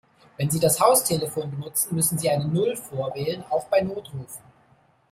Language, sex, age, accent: German, male, 30-39, Deutschland Deutsch